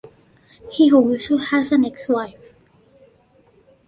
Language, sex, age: English, female, 19-29